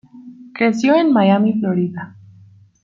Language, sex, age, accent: Spanish, female, 19-29, México